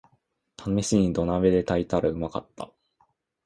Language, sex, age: Japanese, male, 19-29